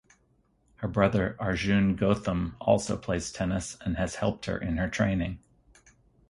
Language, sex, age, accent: English, male, 50-59, United States English